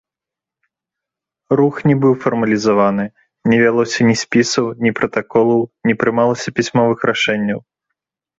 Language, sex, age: Belarusian, male, 30-39